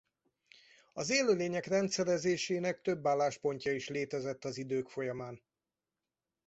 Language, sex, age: Hungarian, male, 60-69